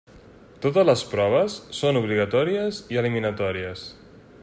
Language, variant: Catalan, Central